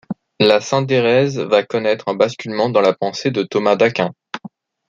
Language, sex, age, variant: French, male, 19-29, Français de métropole